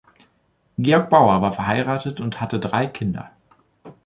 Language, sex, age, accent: German, male, 19-29, Deutschland Deutsch